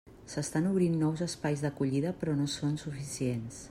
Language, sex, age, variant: Catalan, female, 40-49, Central